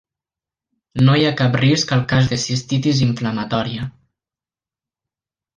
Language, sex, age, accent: Catalan, male, 19-29, valencià